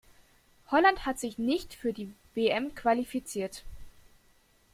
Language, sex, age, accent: German, female, 19-29, Deutschland Deutsch